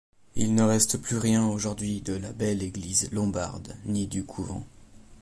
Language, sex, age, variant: French, male, 19-29, Français de métropole